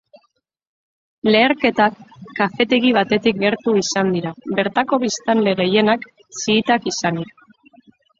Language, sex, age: Basque, female, 30-39